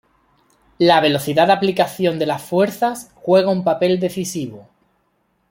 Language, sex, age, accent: Spanish, male, 30-39, España: Sur peninsular (Andalucia, Extremadura, Murcia)